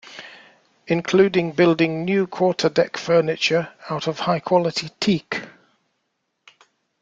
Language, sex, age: English, male, 60-69